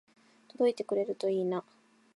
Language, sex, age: Japanese, female, 19-29